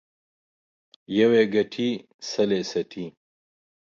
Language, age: Pashto, 30-39